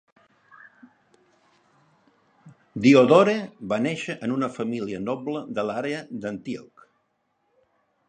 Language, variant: Catalan, Central